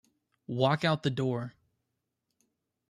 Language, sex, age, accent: English, male, under 19, United States English